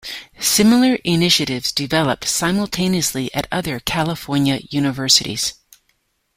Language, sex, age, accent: English, female, 50-59, Canadian English